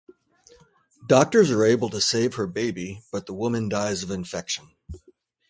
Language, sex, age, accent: English, male, 50-59, United States English